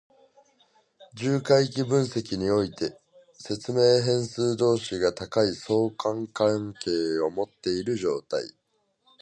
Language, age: Japanese, 19-29